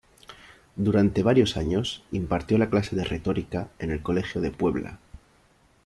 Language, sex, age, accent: Spanish, male, 30-39, España: Sur peninsular (Andalucia, Extremadura, Murcia)